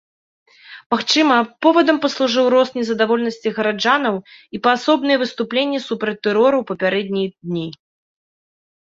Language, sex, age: Belarusian, female, 30-39